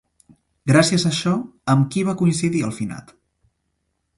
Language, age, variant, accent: Catalan, under 19, Central, central